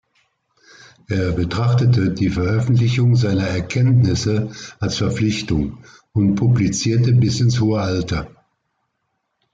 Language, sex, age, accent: German, male, 60-69, Deutschland Deutsch